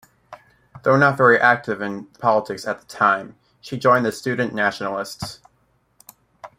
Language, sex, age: English, male, 19-29